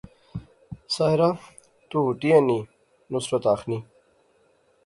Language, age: Pahari-Potwari, 40-49